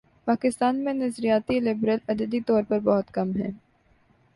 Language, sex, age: Urdu, male, 19-29